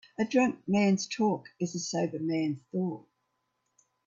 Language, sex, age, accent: English, female, 70-79, Australian English